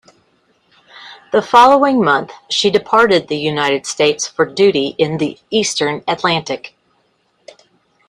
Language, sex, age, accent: English, female, 40-49, United States English